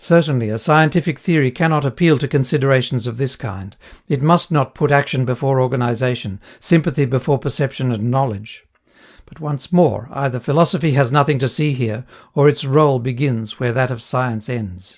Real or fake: real